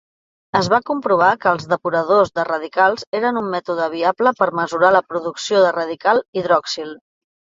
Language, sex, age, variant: Catalan, female, 40-49, Central